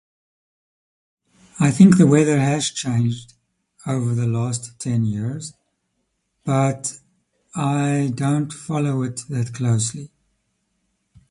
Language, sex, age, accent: English, male, 50-59, Southern African (South Africa, Zimbabwe, Namibia)